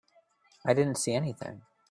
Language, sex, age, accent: English, male, 19-29, United States English